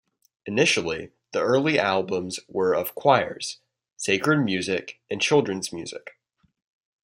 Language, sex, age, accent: English, male, under 19, United States English